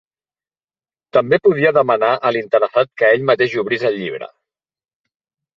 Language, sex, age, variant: Catalan, male, 30-39, Central